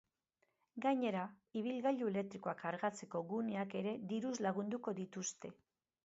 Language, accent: Basque, Mendebalekoa (Araba, Bizkaia, Gipuzkoako mendebaleko herri batzuk)